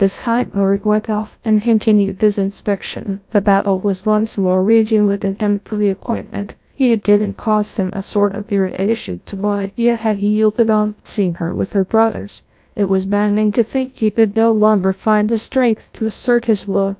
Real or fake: fake